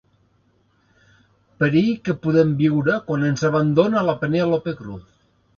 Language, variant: Catalan, Central